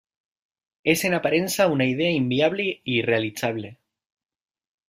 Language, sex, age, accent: Catalan, male, 19-29, valencià